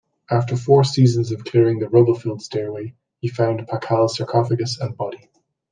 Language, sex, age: English, male, 30-39